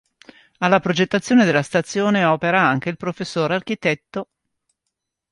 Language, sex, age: Italian, female, 50-59